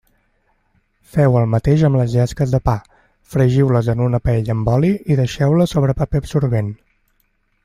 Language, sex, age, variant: Catalan, male, 19-29, Central